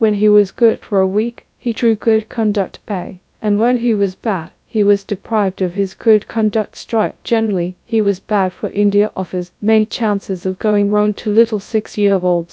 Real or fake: fake